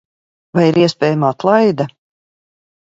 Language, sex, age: Latvian, female, 50-59